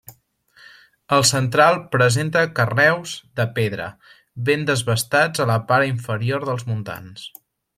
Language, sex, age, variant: Catalan, male, 19-29, Central